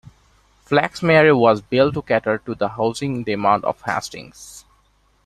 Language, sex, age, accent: English, male, 19-29, India and South Asia (India, Pakistan, Sri Lanka)